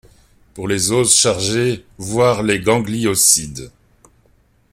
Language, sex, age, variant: French, male, 50-59, Français de métropole